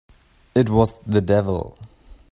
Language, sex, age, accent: English, male, 19-29, United States English